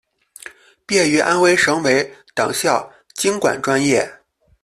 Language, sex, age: Chinese, male, 30-39